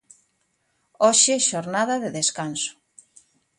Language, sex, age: Galician, male, 50-59